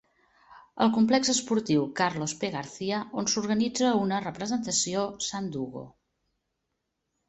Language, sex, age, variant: Catalan, female, 60-69, Central